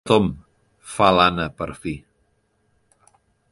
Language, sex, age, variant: Catalan, male, 30-39, Central